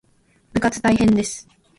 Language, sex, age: Japanese, female, 19-29